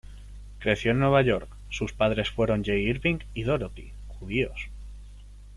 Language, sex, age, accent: Spanish, male, 19-29, España: Sur peninsular (Andalucia, Extremadura, Murcia)